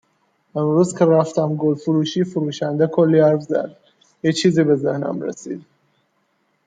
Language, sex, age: Persian, male, 19-29